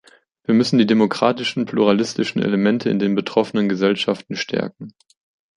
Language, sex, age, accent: German, male, 30-39, Deutschland Deutsch